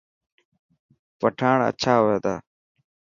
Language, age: Dhatki, 19-29